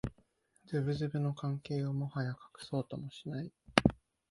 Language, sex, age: Japanese, male, 19-29